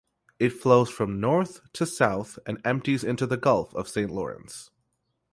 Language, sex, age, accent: English, male, 19-29, Canadian English